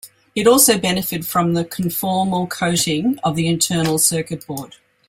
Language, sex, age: English, female, 60-69